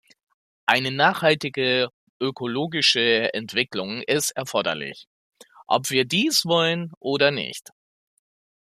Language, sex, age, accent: German, male, 30-39, Deutschland Deutsch